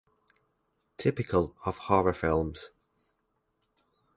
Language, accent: English, England English